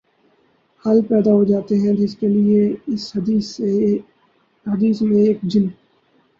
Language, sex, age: Urdu, male, 19-29